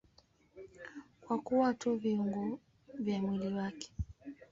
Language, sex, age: Swahili, female, 19-29